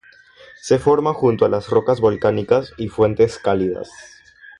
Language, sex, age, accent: Spanish, male, under 19, Andino-Pacífico: Colombia, Perú, Ecuador, oeste de Bolivia y Venezuela andina